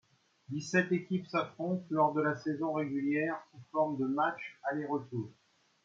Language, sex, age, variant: French, male, 60-69, Français de métropole